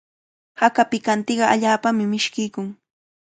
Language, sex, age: Cajatambo North Lima Quechua, female, 19-29